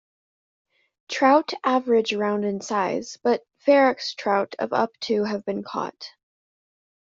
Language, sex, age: English, female, under 19